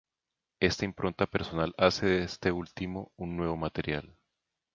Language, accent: Spanish, Andino-Pacífico: Colombia, Perú, Ecuador, oeste de Bolivia y Venezuela andina